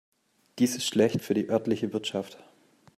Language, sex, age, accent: German, male, 19-29, Deutschland Deutsch